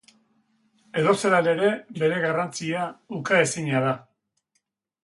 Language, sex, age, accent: Basque, male, 70-79, Erdialdekoa edo Nafarra (Gipuzkoa, Nafarroa)